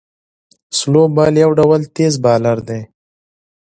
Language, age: Pashto, 19-29